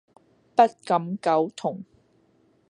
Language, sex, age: Cantonese, female, 30-39